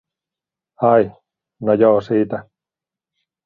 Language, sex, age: Finnish, male, 40-49